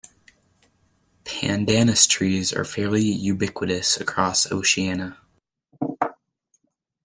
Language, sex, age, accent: English, male, under 19, United States English